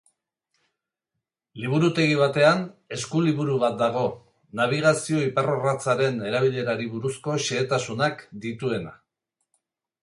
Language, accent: Basque, Erdialdekoa edo Nafarra (Gipuzkoa, Nafarroa)